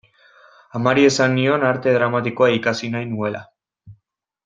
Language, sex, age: Basque, male, 19-29